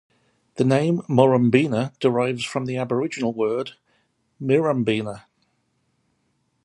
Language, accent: English, England English